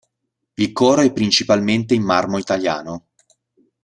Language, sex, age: Italian, male, 30-39